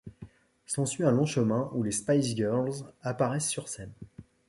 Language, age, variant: French, 40-49, Français de métropole